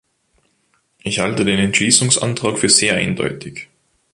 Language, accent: German, Österreichisches Deutsch